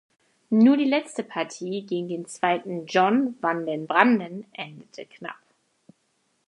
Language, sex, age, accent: German, female, 19-29, Deutschland Deutsch